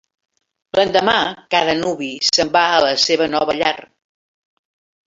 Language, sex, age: Catalan, female, 70-79